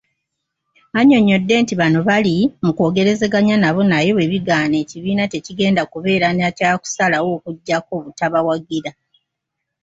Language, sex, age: Ganda, female, 60-69